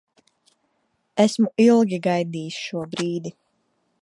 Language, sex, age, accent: Latvian, female, 19-29, Dzimtā valoda